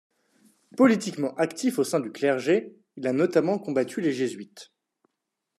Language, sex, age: French, female, 19-29